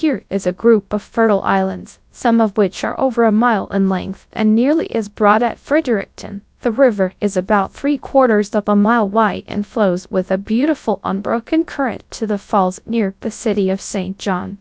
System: TTS, GradTTS